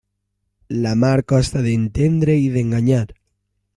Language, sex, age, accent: Catalan, male, under 19, valencià